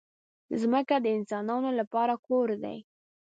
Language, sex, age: Pashto, female, 19-29